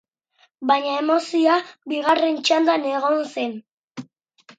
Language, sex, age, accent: Basque, female, under 19, Erdialdekoa edo Nafarra (Gipuzkoa, Nafarroa)